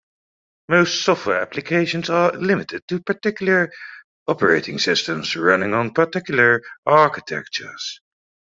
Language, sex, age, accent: English, male, 30-39, England English